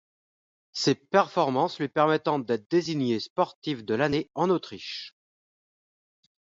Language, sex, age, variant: French, male, 40-49, Français de métropole